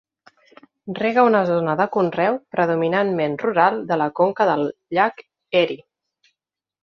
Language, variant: Catalan, Central